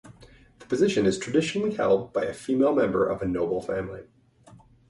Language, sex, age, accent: English, male, 30-39, Canadian English